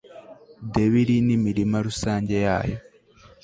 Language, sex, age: Kinyarwanda, male, 19-29